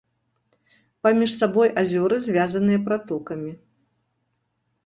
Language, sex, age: Belarusian, female, 50-59